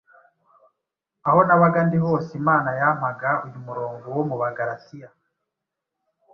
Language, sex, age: Kinyarwanda, male, 19-29